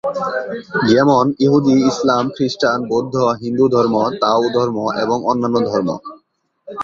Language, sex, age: Bengali, male, 19-29